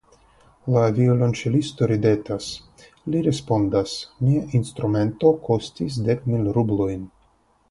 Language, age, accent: Esperanto, 30-39, Internacia